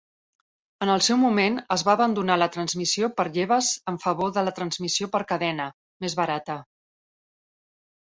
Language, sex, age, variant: Catalan, female, 50-59, Septentrional